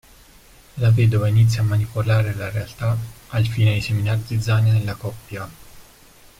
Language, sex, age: Italian, male, 30-39